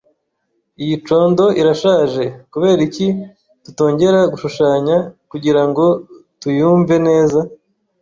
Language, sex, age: Kinyarwanda, male, 19-29